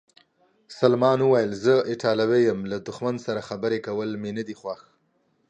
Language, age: Pashto, 30-39